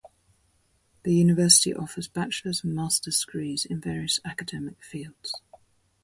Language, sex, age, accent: English, female, 50-59, England English